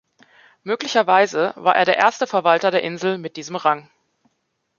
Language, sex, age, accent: German, female, 30-39, Deutschland Deutsch